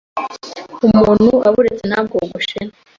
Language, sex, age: Kinyarwanda, female, 19-29